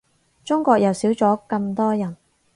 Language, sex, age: Cantonese, female, 19-29